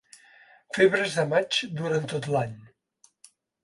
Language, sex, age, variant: Catalan, male, 70-79, Central